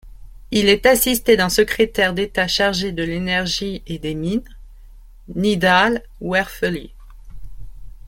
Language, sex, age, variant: French, male, under 19, Français de métropole